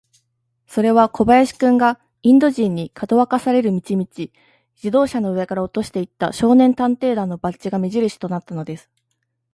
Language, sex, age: Japanese, male, 19-29